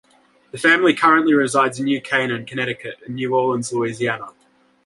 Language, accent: English, Australian English